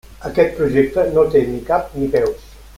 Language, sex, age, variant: Catalan, male, 60-69, Central